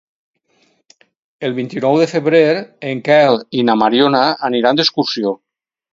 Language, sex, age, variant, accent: Catalan, male, 50-59, Valencià meridional, valencià